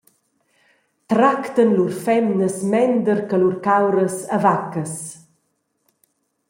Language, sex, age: Romansh, female, 40-49